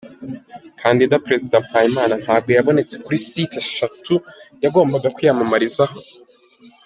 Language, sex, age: Kinyarwanda, male, 19-29